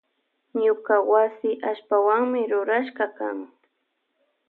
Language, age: Loja Highland Quichua, 19-29